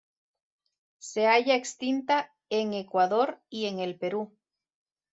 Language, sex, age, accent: Spanish, female, 40-49, España: Centro-Sur peninsular (Madrid, Toledo, Castilla-La Mancha)